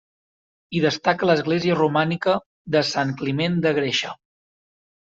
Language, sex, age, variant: Catalan, male, 19-29, Central